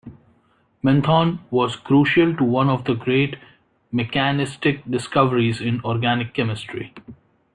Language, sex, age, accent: English, male, 30-39, India and South Asia (India, Pakistan, Sri Lanka)